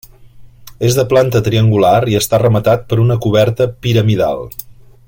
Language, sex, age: Catalan, male, 50-59